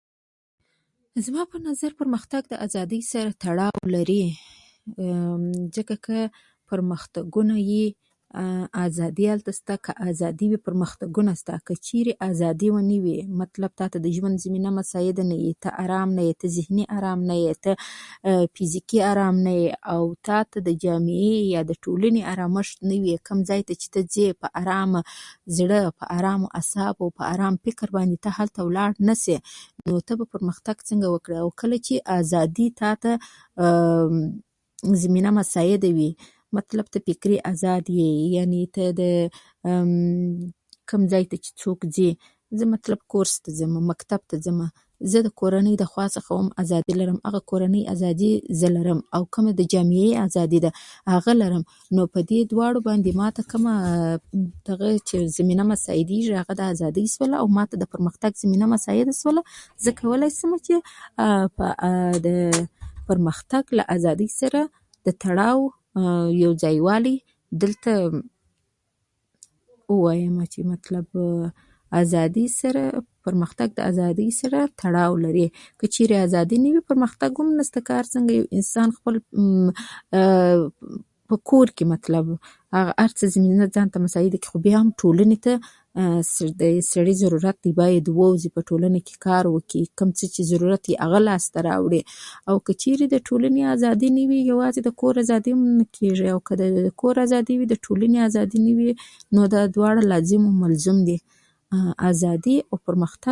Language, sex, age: Pashto, female, 19-29